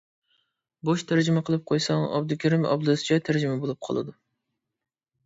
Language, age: Uyghur, 19-29